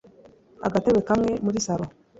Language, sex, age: Kinyarwanda, female, 19-29